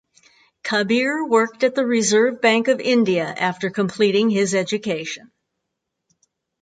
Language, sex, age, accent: English, female, 60-69, United States English